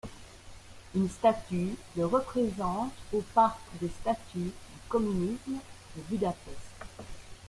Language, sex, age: French, female, 60-69